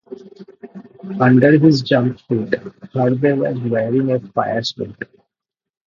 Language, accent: English, India and South Asia (India, Pakistan, Sri Lanka)